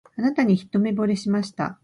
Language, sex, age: Japanese, female, 50-59